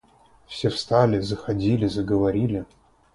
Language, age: Russian, 30-39